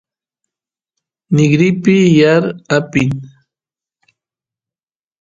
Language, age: Santiago del Estero Quichua, 40-49